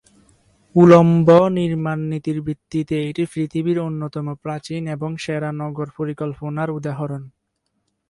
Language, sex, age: Bengali, male, 19-29